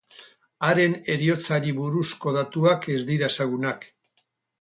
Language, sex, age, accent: Basque, male, 60-69, Erdialdekoa edo Nafarra (Gipuzkoa, Nafarroa)